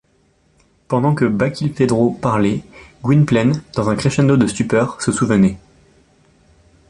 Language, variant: French, Français de métropole